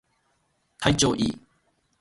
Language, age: Japanese, 19-29